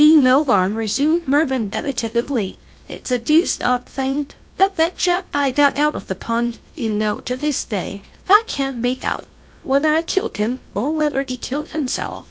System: TTS, GlowTTS